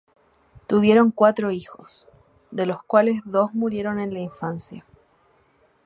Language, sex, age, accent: Spanish, female, 19-29, Chileno: Chile, Cuyo